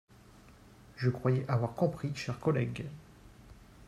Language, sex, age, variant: French, male, 40-49, Français de métropole